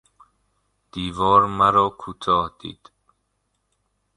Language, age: Persian, 40-49